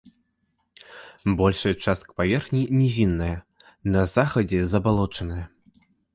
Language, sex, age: Belarusian, male, 19-29